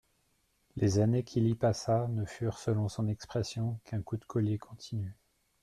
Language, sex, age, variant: French, male, 30-39, Français de métropole